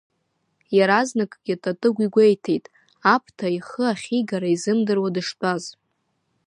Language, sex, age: Abkhazian, female, under 19